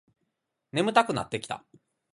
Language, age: Japanese, 19-29